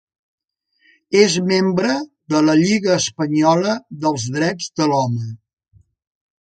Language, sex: Catalan, male